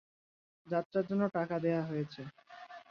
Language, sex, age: Bengali, male, 40-49